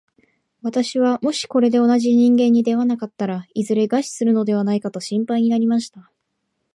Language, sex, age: Japanese, female, 19-29